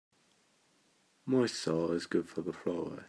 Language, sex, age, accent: English, male, under 19, England English